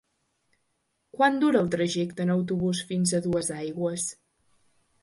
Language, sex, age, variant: Catalan, female, under 19, Central